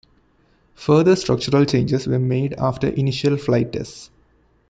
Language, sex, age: English, male, 19-29